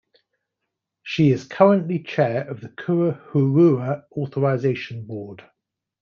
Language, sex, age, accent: English, male, 50-59, England English